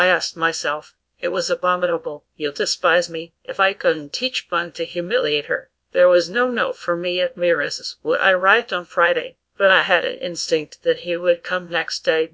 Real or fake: fake